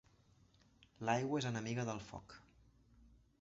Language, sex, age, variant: Catalan, male, 19-29, Central